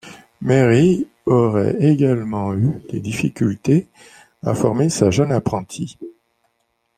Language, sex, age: French, male, 50-59